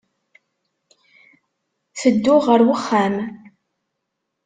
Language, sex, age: Kabyle, female, 19-29